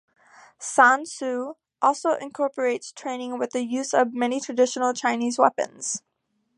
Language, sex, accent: English, female, United States English